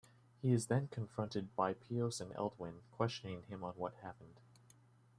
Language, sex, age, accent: English, male, 19-29, United States English